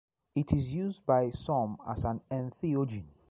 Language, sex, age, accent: English, male, 19-29, Southern African (South Africa, Zimbabwe, Namibia)